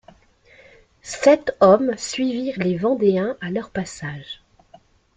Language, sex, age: French, female, 50-59